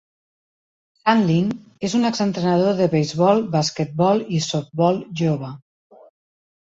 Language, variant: Catalan, Central